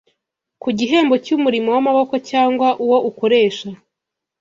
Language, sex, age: Kinyarwanda, female, 19-29